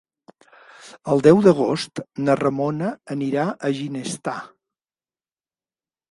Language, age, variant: Catalan, 60-69, Central